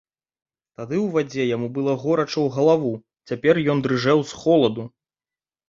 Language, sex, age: Belarusian, male, 30-39